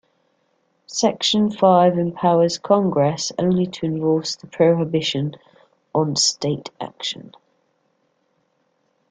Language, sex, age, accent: English, female, 40-49, England English